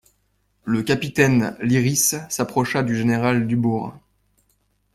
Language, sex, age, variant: French, male, 19-29, Français de métropole